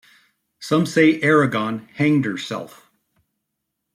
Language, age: English, 50-59